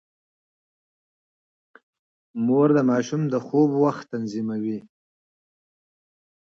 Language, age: Pashto, 40-49